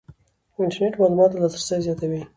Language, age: Pashto, 19-29